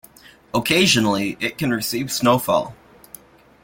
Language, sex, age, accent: English, male, under 19, Canadian English